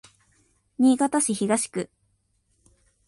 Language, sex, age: Japanese, female, 19-29